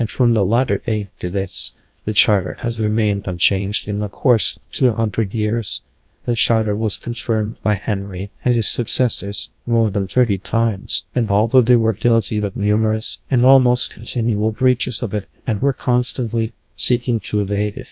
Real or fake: fake